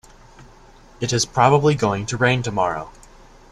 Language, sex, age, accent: English, male, under 19, United States English